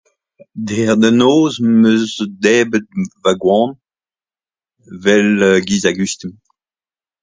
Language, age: Breton, 60-69